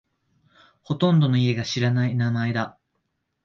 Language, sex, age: Japanese, male, 19-29